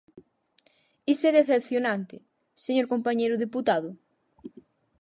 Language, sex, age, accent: Galician, female, under 19, Central (gheada)